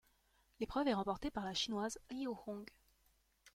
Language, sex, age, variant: French, female, 19-29, Français de métropole